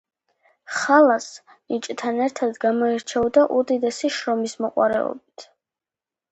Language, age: Georgian, under 19